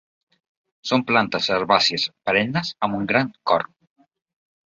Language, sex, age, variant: Catalan, male, 40-49, Central